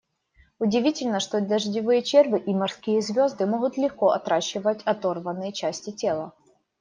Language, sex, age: Russian, female, 19-29